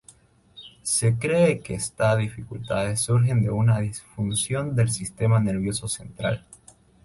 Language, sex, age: Spanish, male, 19-29